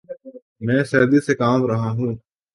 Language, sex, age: Urdu, male, 19-29